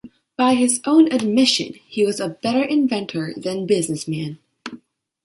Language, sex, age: English, female, 19-29